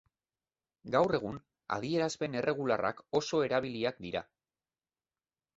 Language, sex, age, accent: Basque, male, 40-49, Mendebalekoa (Araba, Bizkaia, Gipuzkoako mendebaleko herri batzuk)